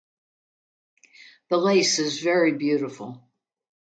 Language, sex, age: English, female, 70-79